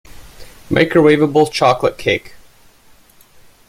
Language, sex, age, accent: English, male, 19-29, Canadian English